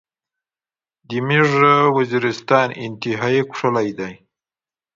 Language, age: Pashto, 40-49